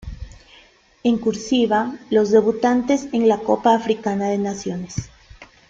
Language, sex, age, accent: Spanish, female, 30-39, Andino-Pacífico: Colombia, Perú, Ecuador, oeste de Bolivia y Venezuela andina